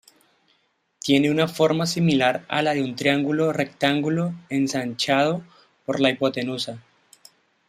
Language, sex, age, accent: Spanish, male, 30-39, Andino-Pacífico: Colombia, Perú, Ecuador, oeste de Bolivia y Venezuela andina